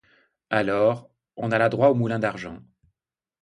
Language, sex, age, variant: French, male, 50-59, Français de métropole